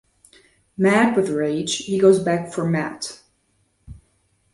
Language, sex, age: English, female, 19-29